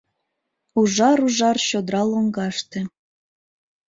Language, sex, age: Mari, female, 19-29